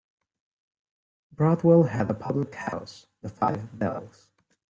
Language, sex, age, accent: English, male, 19-29, United States English